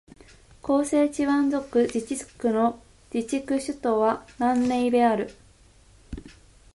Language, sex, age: Japanese, female, 19-29